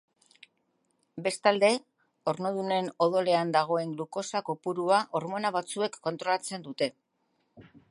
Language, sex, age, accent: Basque, female, 50-59, Mendebalekoa (Araba, Bizkaia, Gipuzkoako mendebaleko herri batzuk)